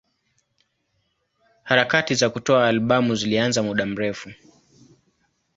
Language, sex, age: Swahili, male, 19-29